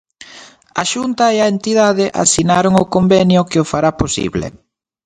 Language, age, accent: Galician, 19-29, Oriental (común en zona oriental)